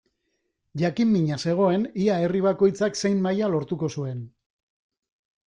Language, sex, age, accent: Basque, male, 40-49, Mendebalekoa (Araba, Bizkaia, Gipuzkoako mendebaleko herri batzuk)